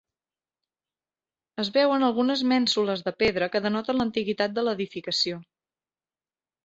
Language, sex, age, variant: Catalan, male, 30-39, Central